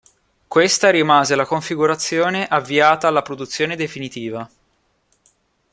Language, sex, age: Italian, male, 19-29